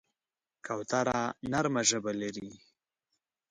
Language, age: Pashto, 19-29